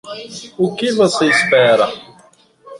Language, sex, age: Portuguese, male, 40-49